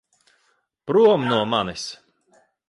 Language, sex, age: Latvian, male, 30-39